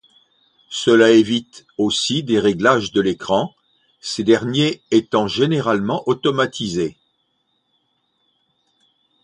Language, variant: French, Français de métropole